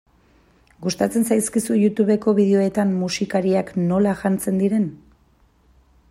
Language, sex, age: Basque, female, 30-39